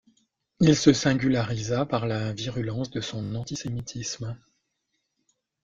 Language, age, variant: French, 40-49, Français de métropole